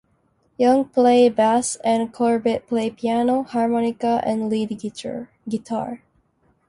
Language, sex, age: English, female, 19-29